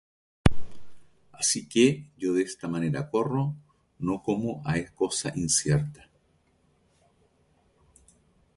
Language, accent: Spanish, Chileno: Chile, Cuyo